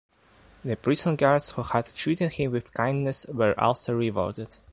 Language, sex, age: English, male, 19-29